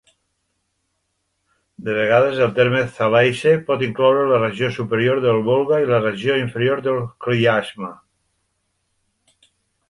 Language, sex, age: Catalan, male, 60-69